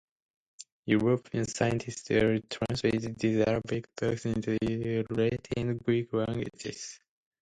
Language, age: English, 19-29